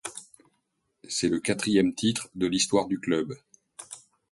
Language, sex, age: French, male, 50-59